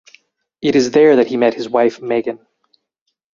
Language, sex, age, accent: English, male, 30-39, United States English